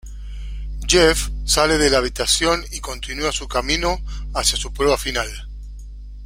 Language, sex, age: Spanish, male, 50-59